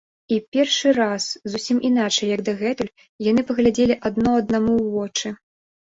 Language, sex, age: Belarusian, female, 19-29